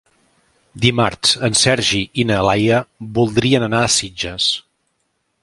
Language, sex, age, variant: Catalan, male, 40-49, Central